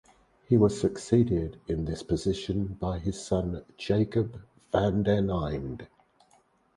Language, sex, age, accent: English, male, 60-69, England English